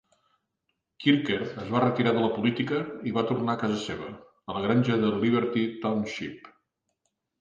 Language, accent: Catalan, central; septentrional